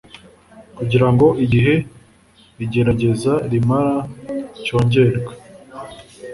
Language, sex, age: Kinyarwanda, male, 19-29